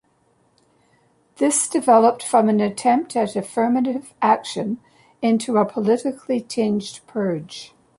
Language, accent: English, Canadian English